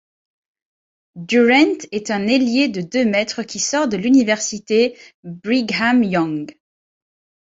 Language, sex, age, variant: French, female, 30-39, Français de métropole